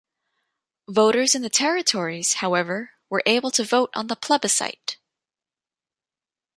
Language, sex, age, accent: English, female, 19-29, United States English